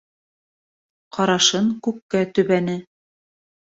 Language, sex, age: Bashkir, female, 30-39